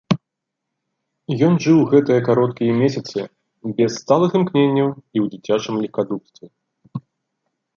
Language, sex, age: Belarusian, male, 30-39